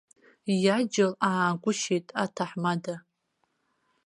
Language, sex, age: Abkhazian, female, 19-29